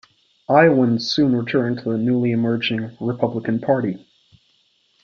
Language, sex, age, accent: English, male, under 19, United States English